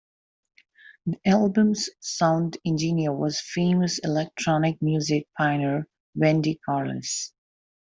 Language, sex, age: English, female, 19-29